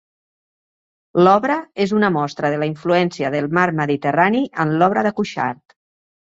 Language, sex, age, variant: Catalan, male, 60-69, Balear